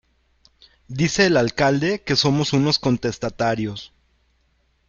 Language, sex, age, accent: Spanish, male, 30-39, México